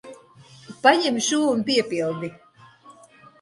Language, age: Latvian, 60-69